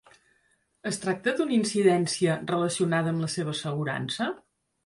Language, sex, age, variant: Catalan, female, 50-59, Central